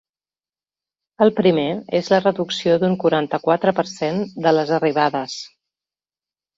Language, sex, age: Catalan, female, 40-49